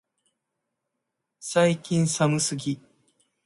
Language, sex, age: Japanese, male, 40-49